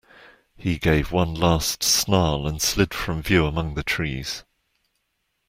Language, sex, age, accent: English, male, 60-69, England English